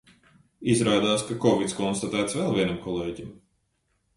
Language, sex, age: Latvian, male, 30-39